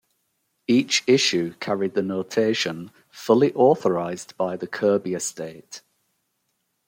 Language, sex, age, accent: English, male, 40-49, England English